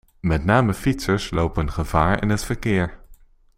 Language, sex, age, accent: Dutch, male, under 19, Nederlands Nederlands